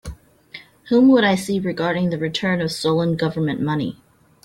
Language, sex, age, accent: English, female, 19-29, United States English